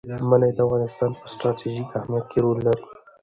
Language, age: Pashto, 19-29